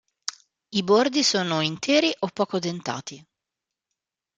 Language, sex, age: Italian, female, 40-49